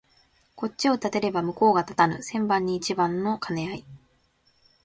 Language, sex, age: Japanese, female, 19-29